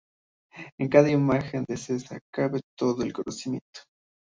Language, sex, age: Spanish, male, 19-29